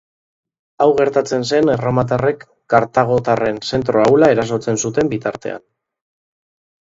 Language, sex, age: Basque, male, 30-39